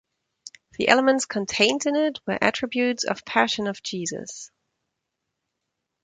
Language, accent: English, Canadian English; German English